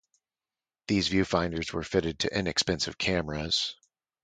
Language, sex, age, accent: English, male, 30-39, United States English